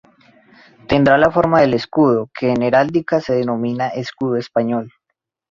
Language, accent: Spanish, Andino-Pacífico: Colombia, Perú, Ecuador, oeste de Bolivia y Venezuela andina